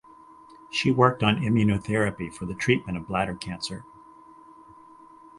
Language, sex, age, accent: English, male, 50-59, United States English